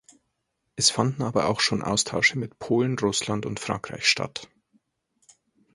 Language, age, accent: German, 30-39, Deutschland Deutsch